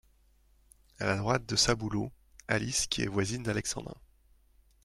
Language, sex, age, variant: French, male, 30-39, Français de métropole